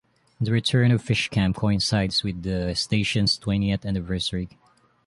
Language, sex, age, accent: English, male, 19-29, Filipino